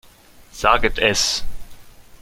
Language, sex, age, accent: German, male, 30-39, Schweizerdeutsch